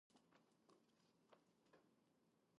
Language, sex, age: English, female, 19-29